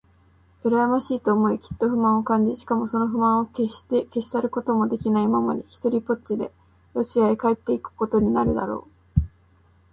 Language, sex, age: Japanese, female, 19-29